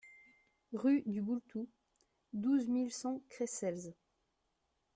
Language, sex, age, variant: French, female, 19-29, Français de métropole